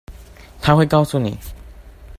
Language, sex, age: Chinese, male, 19-29